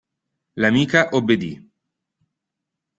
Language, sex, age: Italian, male, 19-29